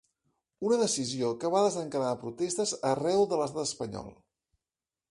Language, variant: Catalan, Central